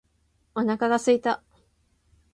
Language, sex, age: Japanese, female, 19-29